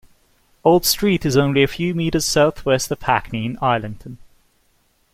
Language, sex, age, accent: English, male, 30-39, England English